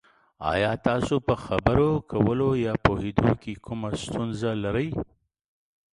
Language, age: Pashto, 40-49